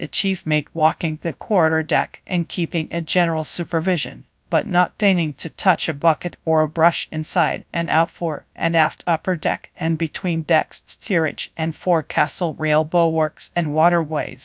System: TTS, GradTTS